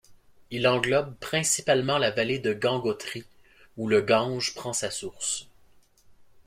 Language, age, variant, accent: French, 19-29, Français d'Amérique du Nord, Français du Canada